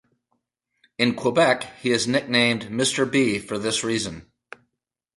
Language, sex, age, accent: English, male, 50-59, United States English